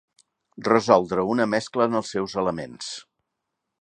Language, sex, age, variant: Catalan, male, 60-69, Central